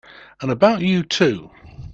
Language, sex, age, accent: English, male, 70-79, England English